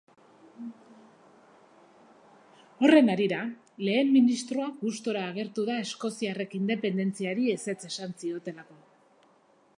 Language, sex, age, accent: Basque, female, 40-49, Erdialdekoa edo Nafarra (Gipuzkoa, Nafarroa)